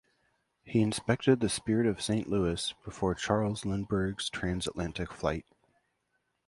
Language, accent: English, United States English